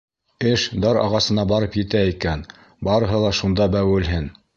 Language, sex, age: Bashkir, male, 60-69